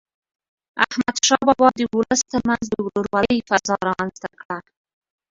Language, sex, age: Pashto, female, 19-29